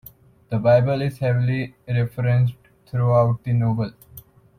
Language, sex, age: English, male, 19-29